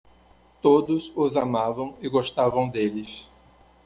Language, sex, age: Portuguese, male, 50-59